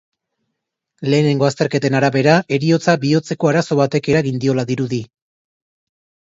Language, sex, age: Basque, male, 30-39